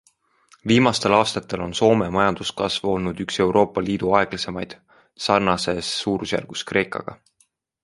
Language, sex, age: Estonian, male, 19-29